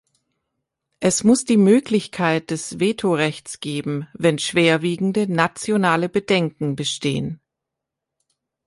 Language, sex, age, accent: German, female, 30-39, Deutschland Deutsch